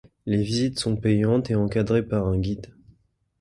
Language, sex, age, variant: French, male, 19-29, Français de métropole